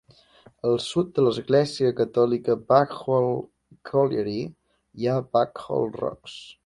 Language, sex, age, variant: Catalan, male, 19-29, Central